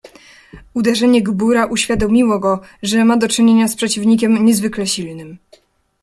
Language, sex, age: Polish, female, 19-29